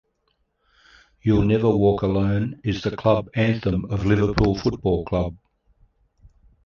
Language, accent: English, Australian English